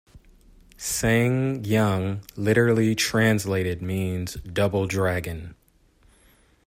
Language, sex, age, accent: English, male, 19-29, United States English